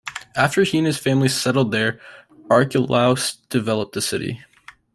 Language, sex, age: English, male, under 19